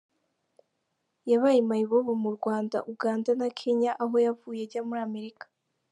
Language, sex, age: Kinyarwanda, female, 19-29